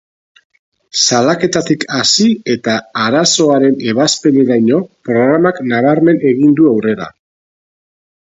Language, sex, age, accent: Basque, male, 50-59, Mendebalekoa (Araba, Bizkaia, Gipuzkoako mendebaleko herri batzuk)